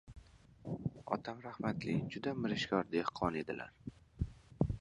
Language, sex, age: Uzbek, male, 19-29